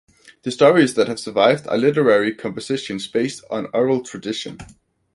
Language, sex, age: English, male, under 19